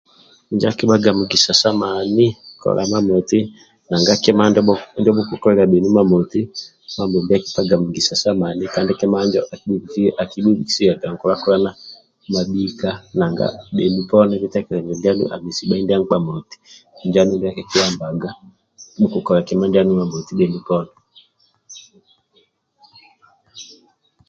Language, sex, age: Amba (Uganda), male, 30-39